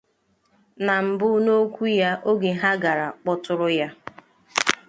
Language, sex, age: Igbo, female, 30-39